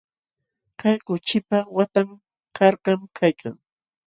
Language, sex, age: Jauja Wanca Quechua, female, 70-79